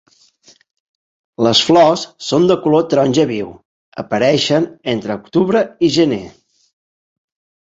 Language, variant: Catalan, Central